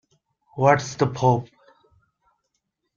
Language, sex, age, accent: English, male, 19-29, India and South Asia (India, Pakistan, Sri Lanka)